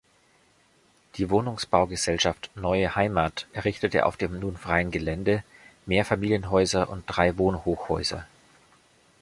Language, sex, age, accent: German, male, 40-49, Deutschland Deutsch